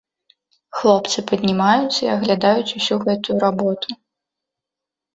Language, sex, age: Belarusian, female, 19-29